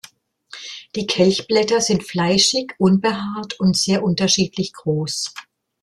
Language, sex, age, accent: German, female, 60-69, Deutschland Deutsch